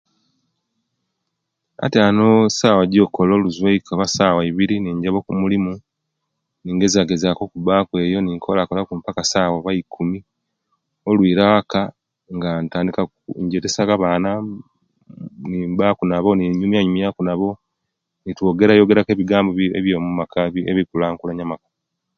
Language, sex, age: Kenyi, male, 50-59